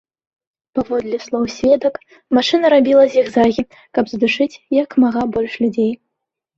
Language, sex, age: Belarusian, female, 19-29